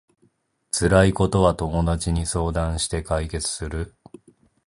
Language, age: Japanese, 30-39